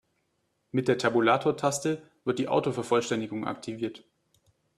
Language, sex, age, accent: German, male, 19-29, Deutschland Deutsch